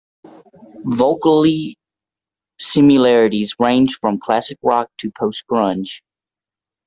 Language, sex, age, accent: English, male, 30-39, United States English